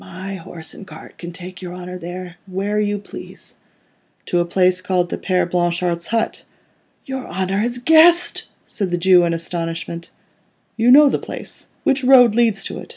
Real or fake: real